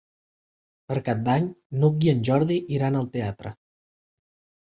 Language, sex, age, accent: Catalan, male, 19-29, central; septentrional